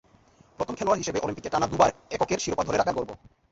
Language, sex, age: Bengali, male, 19-29